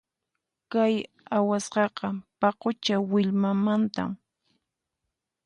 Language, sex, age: Puno Quechua, female, 19-29